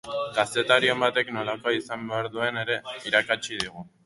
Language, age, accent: Basque, under 19, Erdialdekoa edo Nafarra (Gipuzkoa, Nafarroa)